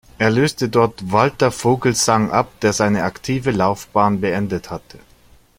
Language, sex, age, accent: German, male, 40-49, Deutschland Deutsch